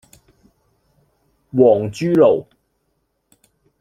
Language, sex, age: Cantonese, male, 30-39